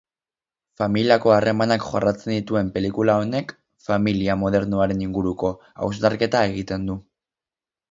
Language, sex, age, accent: Basque, male, 19-29, Mendebalekoa (Araba, Bizkaia, Gipuzkoako mendebaleko herri batzuk)